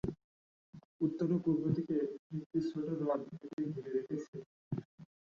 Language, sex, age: Bengali, male, 19-29